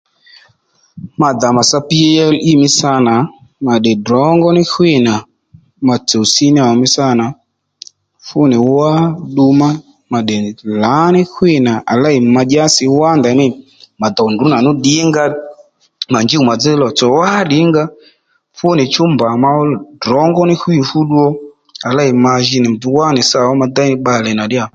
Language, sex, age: Lendu, male, 30-39